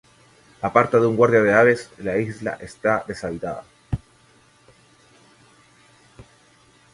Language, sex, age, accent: Spanish, male, 30-39, Chileno: Chile, Cuyo